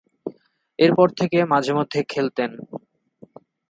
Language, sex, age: Bengali, male, 30-39